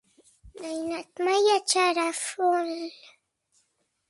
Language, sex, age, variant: Catalan, male, 40-49, Central